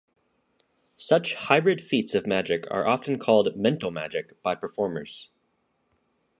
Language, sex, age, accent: English, male, 19-29, United States English